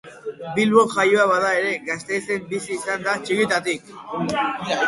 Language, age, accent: Basque, 19-29, Erdialdekoa edo Nafarra (Gipuzkoa, Nafarroa)